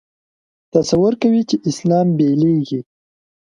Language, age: Pashto, 19-29